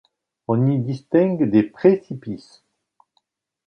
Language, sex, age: French, male, 50-59